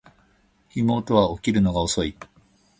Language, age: Japanese, 50-59